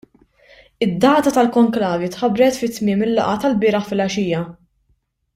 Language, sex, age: Maltese, female, 19-29